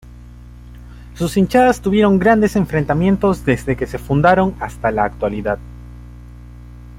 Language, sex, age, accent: Spanish, male, 19-29, Andino-Pacífico: Colombia, Perú, Ecuador, oeste de Bolivia y Venezuela andina